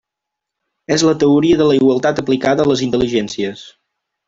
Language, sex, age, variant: Catalan, male, 19-29, Central